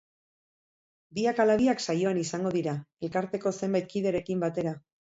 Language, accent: Basque, Mendebalekoa (Araba, Bizkaia, Gipuzkoako mendebaleko herri batzuk)